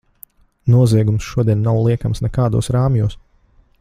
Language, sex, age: Latvian, male, 30-39